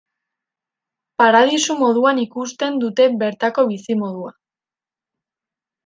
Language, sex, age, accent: Basque, female, under 19, Erdialdekoa edo Nafarra (Gipuzkoa, Nafarroa)